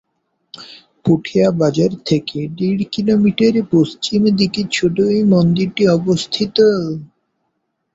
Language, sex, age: Bengali, male, 19-29